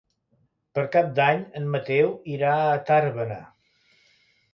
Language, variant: Catalan, Central